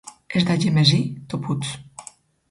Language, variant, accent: Catalan, Alacantí, valencià